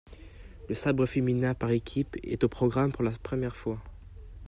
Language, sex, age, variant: French, male, under 19, Français de métropole